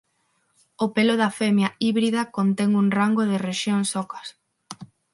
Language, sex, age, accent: Galician, female, under 19, Central (gheada); Neofalante